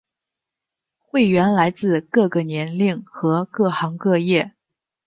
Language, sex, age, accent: Chinese, male, 19-29, 出生地：北京市